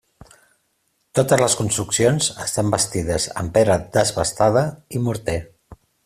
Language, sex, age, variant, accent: Catalan, male, 50-59, Central, central